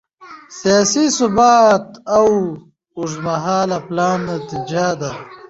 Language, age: Pashto, 19-29